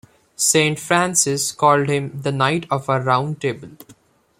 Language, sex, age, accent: English, male, 19-29, India and South Asia (India, Pakistan, Sri Lanka)